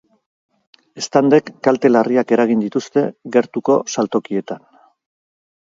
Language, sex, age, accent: Basque, male, 50-59, Erdialdekoa edo Nafarra (Gipuzkoa, Nafarroa)